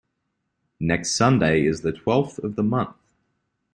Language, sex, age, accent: English, male, 19-29, Australian English